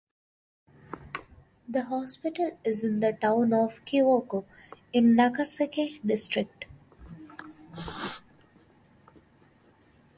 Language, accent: English, India and South Asia (India, Pakistan, Sri Lanka)